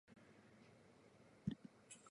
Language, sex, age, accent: Japanese, female, 30-39, 日本人